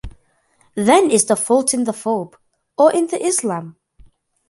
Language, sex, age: English, male, 40-49